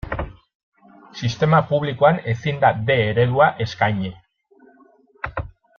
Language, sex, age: Basque, male, 30-39